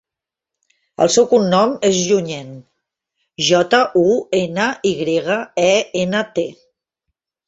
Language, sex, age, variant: Catalan, female, 40-49, Central